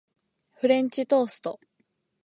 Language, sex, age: Japanese, female, 19-29